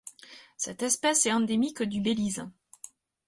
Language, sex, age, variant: French, female, 30-39, Français de métropole